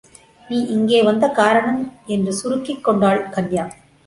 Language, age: Tamil, 50-59